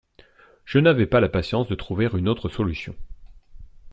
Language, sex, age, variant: French, male, 40-49, Français de métropole